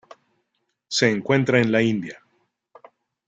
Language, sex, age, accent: Spanish, male, 30-39, México